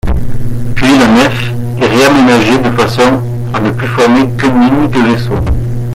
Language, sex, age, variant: French, male, 19-29, Français de métropole